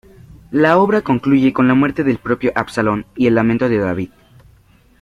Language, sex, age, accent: Spanish, male, 19-29, España: Norte peninsular (Asturias, Castilla y León, Cantabria, País Vasco, Navarra, Aragón, La Rioja, Guadalajara, Cuenca)